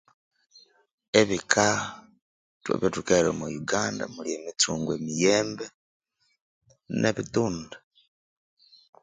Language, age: Konzo, 30-39